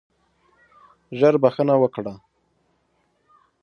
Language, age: Pashto, 19-29